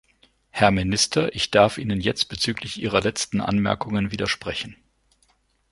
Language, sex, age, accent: German, male, 50-59, Deutschland Deutsch